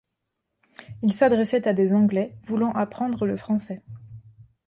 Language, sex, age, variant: French, female, 19-29, Français de métropole